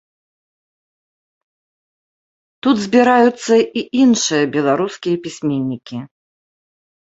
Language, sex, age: Belarusian, female, 40-49